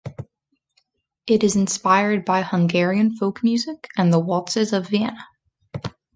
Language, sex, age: English, female, 19-29